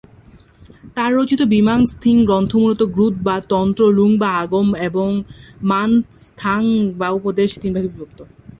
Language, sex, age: Bengali, female, 19-29